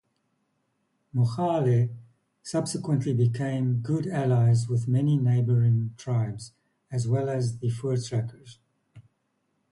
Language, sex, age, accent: English, male, 50-59, Southern African (South Africa, Zimbabwe, Namibia)